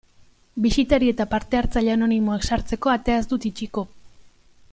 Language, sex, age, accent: Basque, female, 30-39, Erdialdekoa edo Nafarra (Gipuzkoa, Nafarroa)